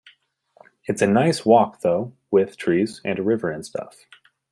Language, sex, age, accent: English, male, 30-39, United States English